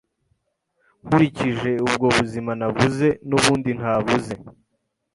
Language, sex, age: Kinyarwanda, male, 19-29